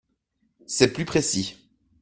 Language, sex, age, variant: French, male, 19-29, Français de métropole